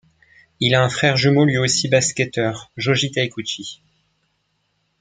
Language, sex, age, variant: French, male, 19-29, Français de métropole